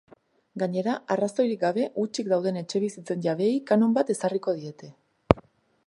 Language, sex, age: Basque, female, 19-29